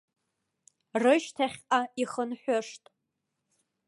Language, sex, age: Abkhazian, female, 19-29